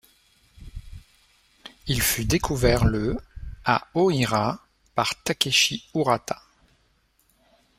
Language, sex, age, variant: French, male, 30-39, Français de métropole